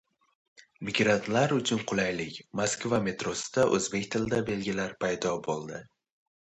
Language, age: Uzbek, 19-29